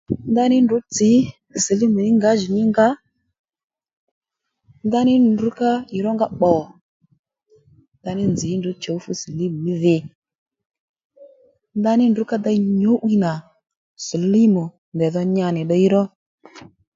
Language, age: Lendu, 19-29